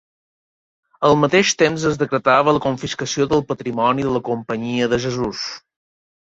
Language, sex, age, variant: Catalan, male, 30-39, Balear